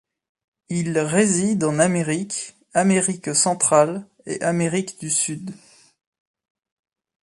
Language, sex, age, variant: French, male, 19-29, Français de métropole